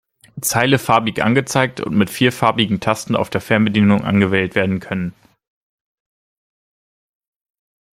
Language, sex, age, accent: German, male, 19-29, Deutschland Deutsch